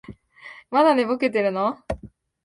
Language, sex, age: Japanese, female, 19-29